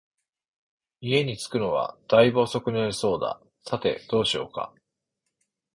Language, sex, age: Japanese, male, 40-49